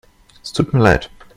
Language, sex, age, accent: German, male, 19-29, Deutschland Deutsch